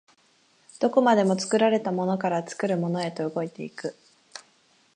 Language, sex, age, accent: Japanese, female, 19-29, 関東